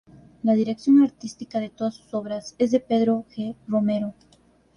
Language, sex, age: Spanish, female, 19-29